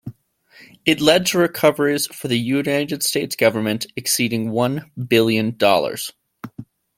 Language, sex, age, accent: English, male, 30-39, United States English